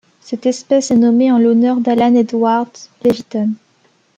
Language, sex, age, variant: French, female, under 19, Français de métropole